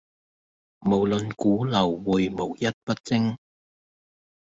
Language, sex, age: Cantonese, male, 50-59